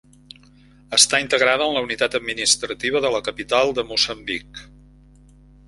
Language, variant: Catalan, Central